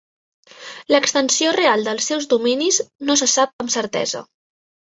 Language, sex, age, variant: Catalan, female, 19-29, Central